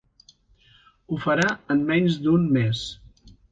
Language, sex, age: Catalan, male, 60-69